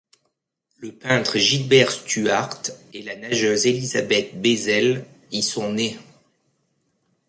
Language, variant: French, Français de métropole